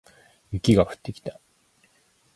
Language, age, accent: Japanese, 30-39, 標準語